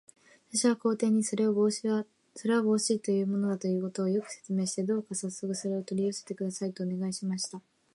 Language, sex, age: Japanese, female, 19-29